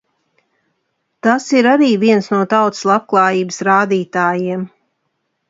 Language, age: Latvian, 40-49